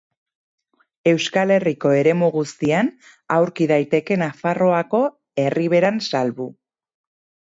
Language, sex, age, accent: Basque, female, 30-39, Erdialdekoa edo Nafarra (Gipuzkoa, Nafarroa)